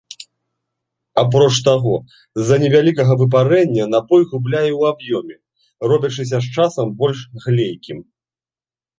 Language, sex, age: Belarusian, male, 30-39